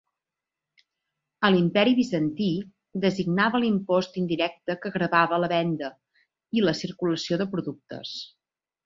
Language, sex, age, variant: Catalan, female, 40-49, Central